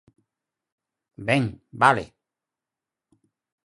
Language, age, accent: Galician, 60-69, Normativo (estándar)